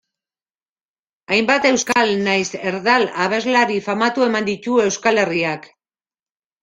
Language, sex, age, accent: Basque, male, 19-29, Mendebalekoa (Araba, Bizkaia, Gipuzkoako mendebaleko herri batzuk)